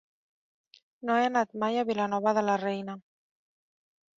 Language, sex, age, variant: Catalan, female, 30-39, Central